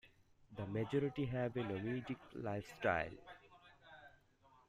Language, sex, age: English, male, 19-29